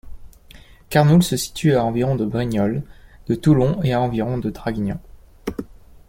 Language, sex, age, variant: French, male, 19-29, Français de métropole